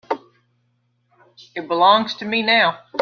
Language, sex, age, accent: English, female, 50-59, United States English